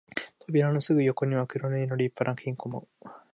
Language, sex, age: Japanese, male, 19-29